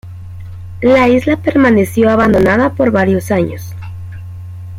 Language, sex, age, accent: Spanish, female, 30-39, América central